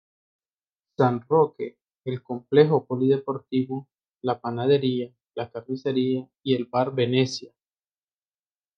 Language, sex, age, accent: Spanish, male, 19-29, América central